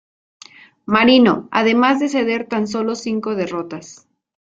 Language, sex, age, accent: Spanish, female, 30-39, México